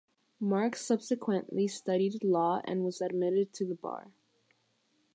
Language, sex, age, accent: English, female, under 19, United States English